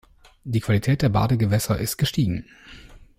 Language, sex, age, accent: German, male, 30-39, Deutschland Deutsch